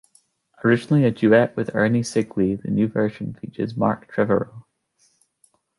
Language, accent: English, Scottish English